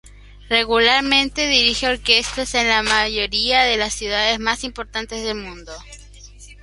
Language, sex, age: Spanish, male, under 19